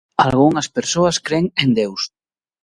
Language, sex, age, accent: Galician, male, 30-39, Oriental (común en zona oriental)